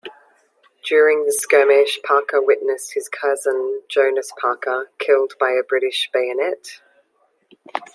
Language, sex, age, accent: English, female, 30-39, Australian English